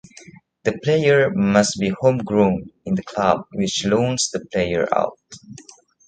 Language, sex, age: English, male, 19-29